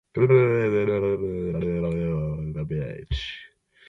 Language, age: English, 19-29